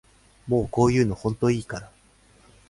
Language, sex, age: Japanese, male, 19-29